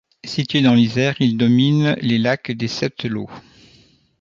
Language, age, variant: French, 60-69, Français de métropole